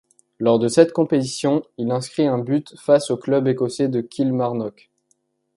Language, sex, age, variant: French, male, under 19, Français de métropole